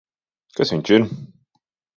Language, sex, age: Latvian, male, 30-39